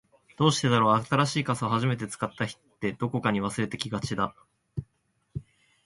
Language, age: Japanese, 19-29